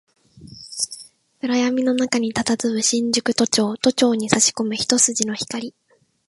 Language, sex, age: Japanese, female, 19-29